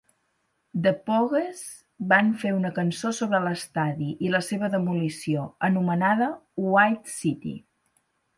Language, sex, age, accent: Catalan, female, 30-39, gironí